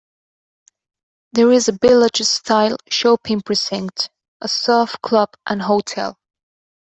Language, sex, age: English, female, 19-29